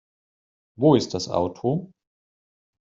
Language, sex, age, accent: German, male, 40-49, Deutschland Deutsch